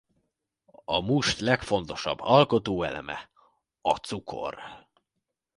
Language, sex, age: Hungarian, male, under 19